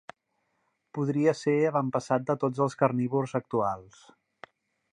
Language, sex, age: Catalan, male, 40-49